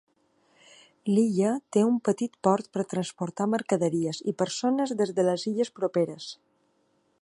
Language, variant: Catalan, Balear